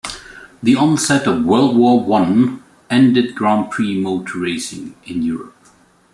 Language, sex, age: English, male, 40-49